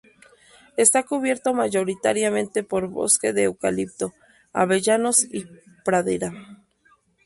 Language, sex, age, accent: Spanish, female, 30-39, México